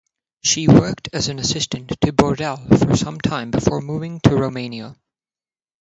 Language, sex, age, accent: English, male, under 19, United States English; India and South Asia (India, Pakistan, Sri Lanka)